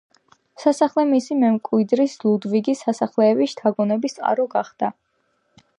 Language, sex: Georgian, female